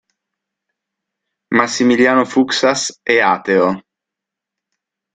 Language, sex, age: Italian, male, 30-39